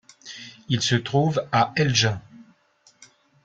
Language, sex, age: French, male, 60-69